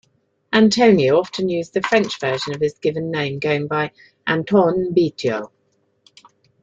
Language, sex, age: English, female, 50-59